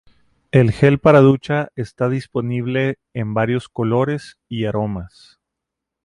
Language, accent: Spanish, México